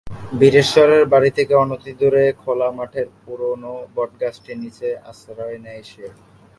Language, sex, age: Bengali, male, 19-29